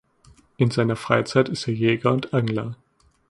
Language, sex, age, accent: German, male, under 19, Deutschland Deutsch